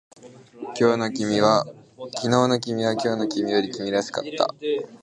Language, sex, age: Japanese, male, under 19